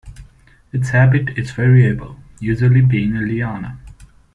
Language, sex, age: English, male, 19-29